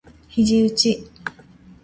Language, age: Japanese, 50-59